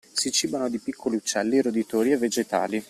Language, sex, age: Italian, male, 19-29